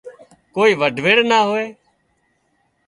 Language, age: Wadiyara Koli, 19-29